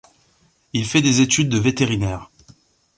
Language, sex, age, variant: French, male, 40-49, Français de métropole